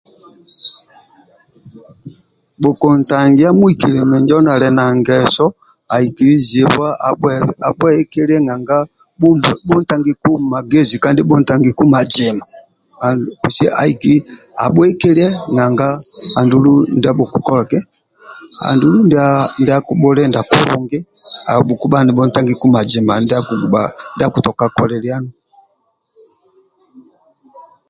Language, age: Amba (Uganda), 50-59